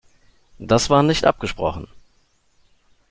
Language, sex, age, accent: German, male, 30-39, Deutschland Deutsch